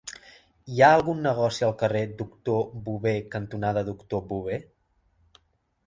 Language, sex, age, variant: Catalan, male, 19-29, Central